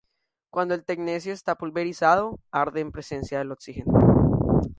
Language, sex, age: Spanish, male, under 19